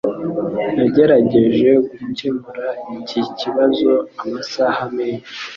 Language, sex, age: Kinyarwanda, male, under 19